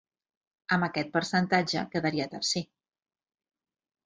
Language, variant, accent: Catalan, Central, central